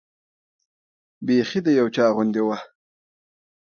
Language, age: Pashto, 30-39